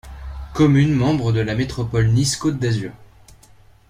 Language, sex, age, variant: French, male, under 19, Français de métropole